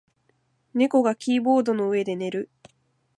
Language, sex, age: Japanese, female, 19-29